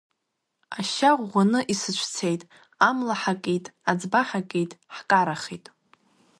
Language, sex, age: Abkhazian, female, under 19